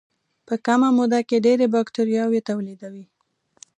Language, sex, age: Pashto, female, 19-29